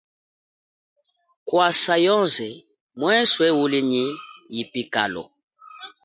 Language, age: Chokwe, 30-39